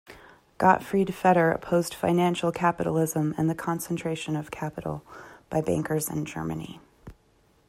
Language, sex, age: English, female, 30-39